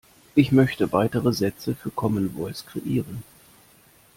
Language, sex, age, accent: German, male, 30-39, Deutschland Deutsch